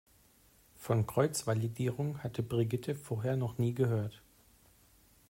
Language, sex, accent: German, male, Deutschland Deutsch